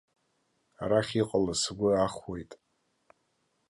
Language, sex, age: Abkhazian, male, 30-39